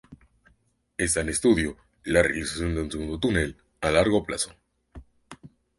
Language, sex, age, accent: Spanish, male, 19-29, México